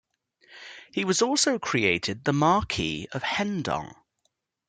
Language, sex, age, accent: English, male, 19-29, England English